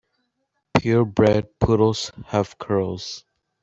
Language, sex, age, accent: English, male, 19-29, United States English